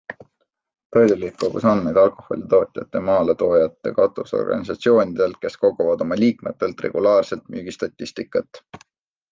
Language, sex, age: Estonian, male, 19-29